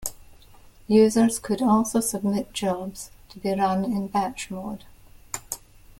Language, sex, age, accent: English, female, 50-59, Scottish English